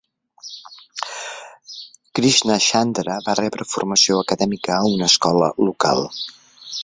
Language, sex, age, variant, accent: Catalan, male, 60-69, Central, central